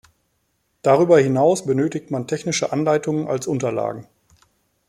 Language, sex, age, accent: German, male, 30-39, Deutschland Deutsch